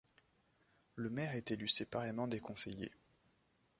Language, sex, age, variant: French, male, 19-29, Français de métropole